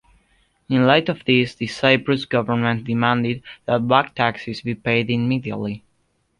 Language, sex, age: English, male, under 19